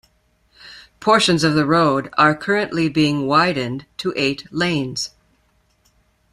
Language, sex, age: English, female, 50-59